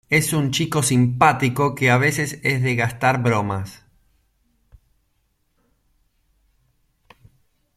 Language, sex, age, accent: Spanish, male, 40-49, Rioplatense: Argentina, Uruguay, este de Bolivia, Paraguay